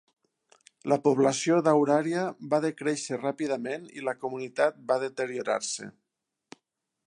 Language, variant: Catalan, Septentrional